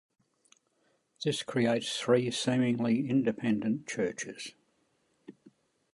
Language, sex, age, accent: English, male, 70-79, Australian English